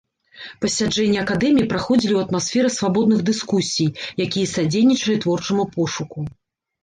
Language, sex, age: Belarusian, female, 40-49